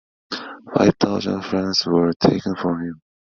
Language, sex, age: English, male, 19-29